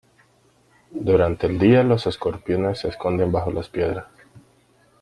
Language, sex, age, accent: Spanish, male, 19-29, América central